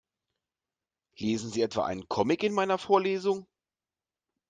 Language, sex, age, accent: German, male, 40-49, Deutschland Deutsch